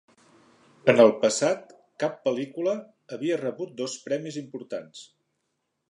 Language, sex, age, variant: Catalan, male, 50-59, Central